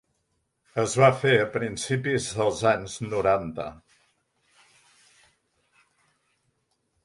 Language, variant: Catalan, Central